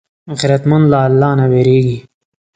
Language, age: Pashto, 19-29